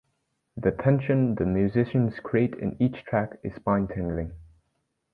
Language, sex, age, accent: English, male, 19-29, United States English